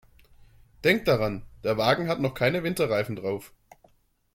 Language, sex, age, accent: German, male, 19-29, Deutschland Deutsch